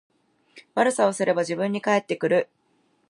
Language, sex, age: Japanese, female, 19-29